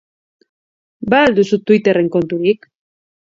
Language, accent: Basque, Mendebalekoa (Araba, Bizkaia, Gipuzkoako mendebaleko herri batzuk)